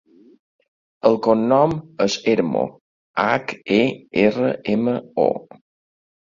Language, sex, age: Catalan, male, 50-59